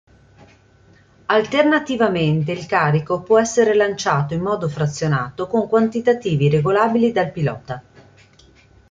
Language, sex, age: Italian, female, 50-59